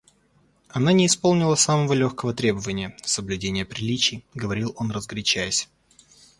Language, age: Russian, 19-29